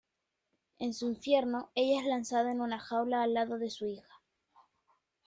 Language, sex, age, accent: Spanish, female, under 19, Chileno: Chile, Cuyo